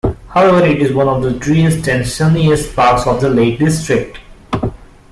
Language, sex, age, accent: English, male, 19-29, India and South Asia (India, Pakistan, Sri Lanka)